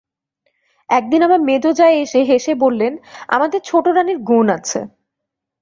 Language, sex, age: Bengali, female, 19-29